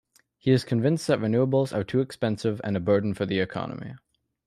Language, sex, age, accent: English, male, under 19, Canadian English